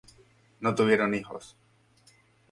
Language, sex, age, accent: Spanish, male, 19-29, España: Islas Canarias